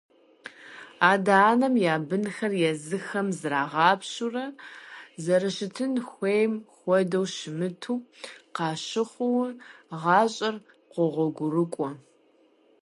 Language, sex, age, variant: Kabardian, female, 30-39, Адыгэбзэ (Къэбэрдей, Кирил, псоми зэдай)